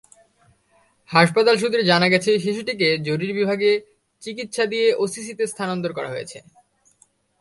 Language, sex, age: Bengali, male, under 19